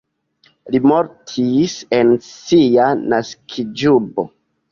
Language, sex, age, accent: Esperanto, male, 19-29, Internacia